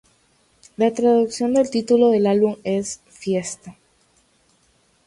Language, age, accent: Spanish, 19-29, Andino-Pacífico: Colombia, Perú, Ecuador, oeste de Bolivia y Venezuela andina